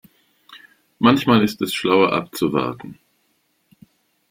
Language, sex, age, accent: German, male, 60-69, Deutschland Deutsch